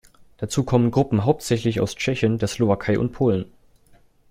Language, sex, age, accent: German, male, under 19, Deutschland Deutsch